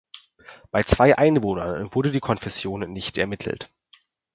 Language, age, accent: German, under 19, Deutschland Deutsch